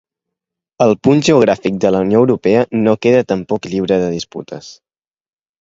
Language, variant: Catalan, Central